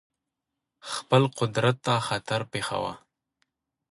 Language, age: Pashto, 19-29